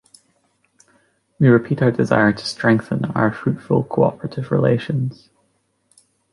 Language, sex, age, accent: English, female, 19-29, Scottish English